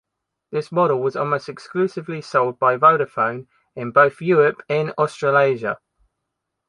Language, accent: English, England English